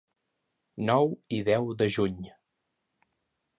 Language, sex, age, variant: Catalan, male, 19-29, Central